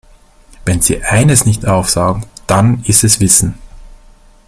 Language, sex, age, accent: German, male, 19-29, Österreichisches Deutsch